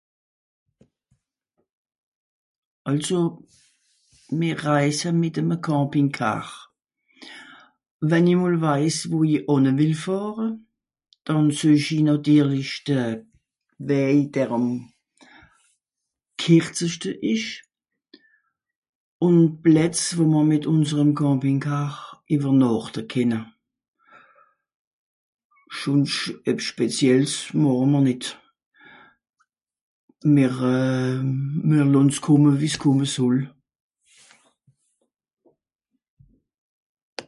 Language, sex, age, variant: Swiss German, female, 60-69, Nordniederàlemmànisch (Rishoffe, Zàwere, Bùsswìller, Hawenau, Brüemt, Stroossbùri, Molse, Dàmbàch, Schlettstàtt, Pfàlzbùri usw.)